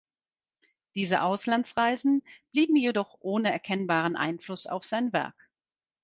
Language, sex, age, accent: German, female, 50-59, Deutschland Deutsch